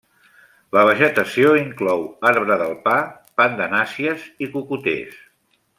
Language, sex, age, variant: Catalan, male, 60-69, Central